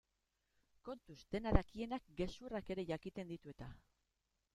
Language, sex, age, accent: Basque, female, 40-49, Mendebalekoa (Araba, Bizkaia, Gipuzkoako mendebaleko herri batzuk)